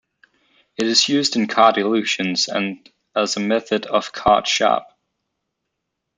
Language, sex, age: English, male, 19-29